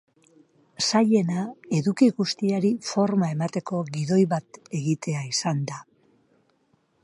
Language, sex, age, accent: Basque, female, 50-59, Mendebalekoa (Araba, Bizkaia, Gipuzkoako mendebaleko herri batzuk)